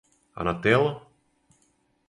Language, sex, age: Serbian, male, 50-59